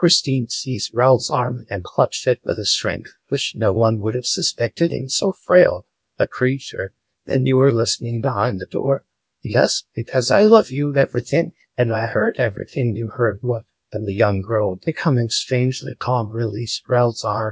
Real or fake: fake